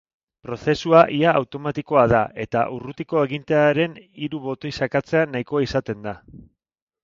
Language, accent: Basque, Mendebalekoa (Araba, Bizkaia, Gipuzkoako mendebaleko herri batzuk)